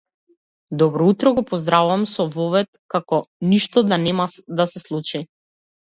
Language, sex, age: Macedonian, female, 30-39